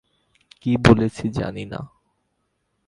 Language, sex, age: Bengali, male, 19-29